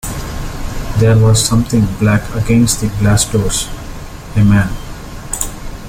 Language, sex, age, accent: English, male, 30-39, India and South Asia (India, Pakistan, Sri Lanka)